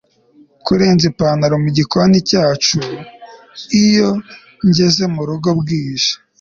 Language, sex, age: Kinyarwanda, male, 19-29